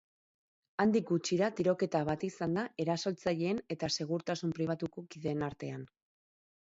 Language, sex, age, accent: Basque, female, 40-49, Mendebalekoa (Araba, Bizkaia, Gipuzkoako mendebaleko herri batzuk)